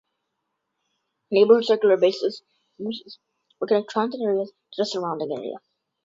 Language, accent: English, United States English